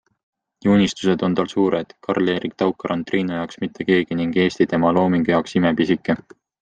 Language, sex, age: Estonian, male, 19-29